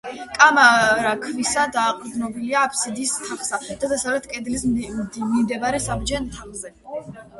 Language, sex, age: Georgian, female, under 19